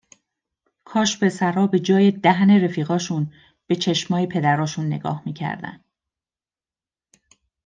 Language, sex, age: Persian, female, 40-49